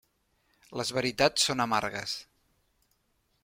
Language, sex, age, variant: Catalan, male, 40-49, Central